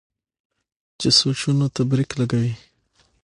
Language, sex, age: Pashto, male, 19-29